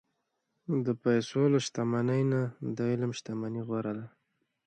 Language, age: Pashto, 19-29